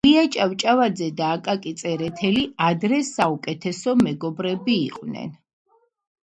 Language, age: Georgian, under 19